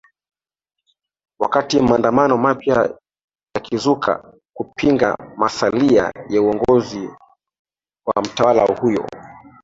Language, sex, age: Swahili, male, 30-39